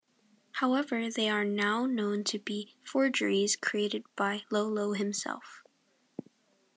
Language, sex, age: English, female, under 19